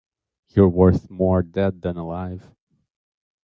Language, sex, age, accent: English, male, 30-39, United States English